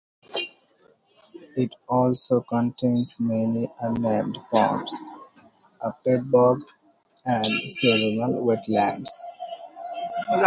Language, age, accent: English, under 19, England English